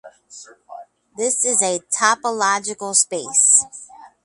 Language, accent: English, United States English